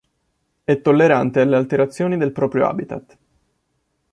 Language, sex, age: Italian, male, 19-29